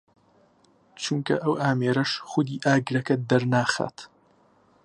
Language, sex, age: Central Kurdish, male, 19-29